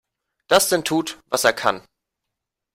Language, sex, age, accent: German, male, 19-29, Deutschland Deutsch